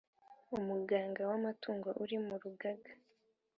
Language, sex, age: Kinyarwanda, female, 19-29